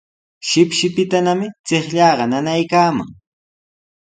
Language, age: Sihuas Ancash Quechua, 19-29